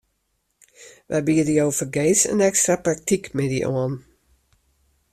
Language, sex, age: Western Frisian, female, 60-69